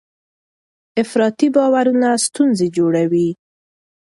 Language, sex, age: Pashto, female, 19-29